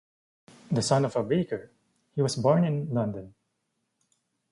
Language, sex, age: English, male, 19-29